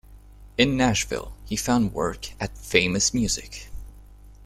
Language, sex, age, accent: English, male, 19-29, United States English